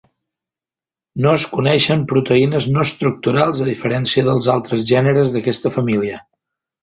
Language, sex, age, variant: Catalan, male, 40-49, Central